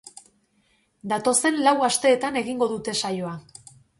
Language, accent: Basque, Erdialdekoa edo Nafarra (Gipuzkoa, Nafarroa)